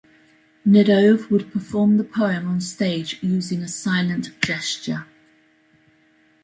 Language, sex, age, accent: English, female, 60-69, England English